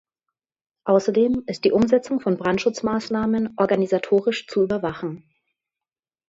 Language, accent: German, Hochdeutsch